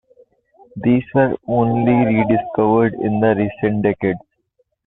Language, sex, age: English, male, 19-29